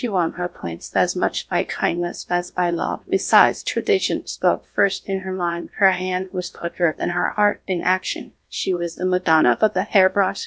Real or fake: fake